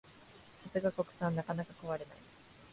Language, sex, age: Japanese, female, 19-29